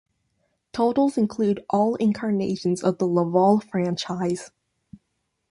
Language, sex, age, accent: English, female, 19-29, United States English